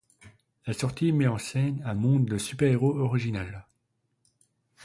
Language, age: French, 30-39